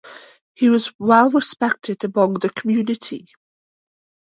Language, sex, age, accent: English, female, 19-29, Welsh English